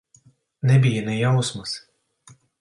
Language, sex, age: Latvian, male, 40-49